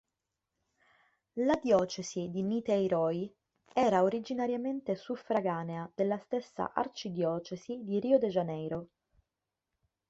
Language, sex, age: Italian, female, 19-29